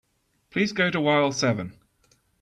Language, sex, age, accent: English, male, 30-39, Australian English